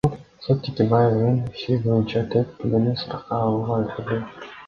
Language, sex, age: Kyrgyz, male, under 19